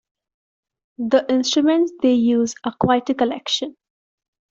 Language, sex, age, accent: English, female, 19-29, India and South Asia (India, Pakistan, Sri Lanka)